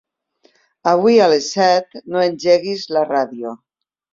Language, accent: Catalan, valencià